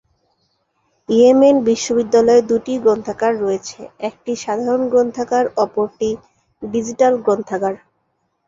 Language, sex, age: Bengali, female, 19-29